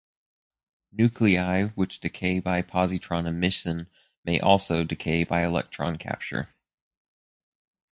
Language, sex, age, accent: English, male, 30-39, United States English